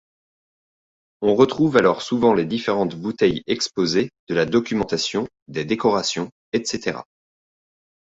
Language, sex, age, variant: French, male, 30-39, Français de métropole